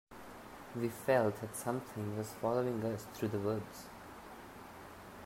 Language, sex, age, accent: English, male, 19-29, India and South Asia (India, Pakistan, Sri Lanka)